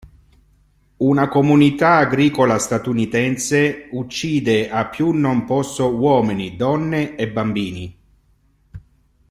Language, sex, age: Italian, male, 50-59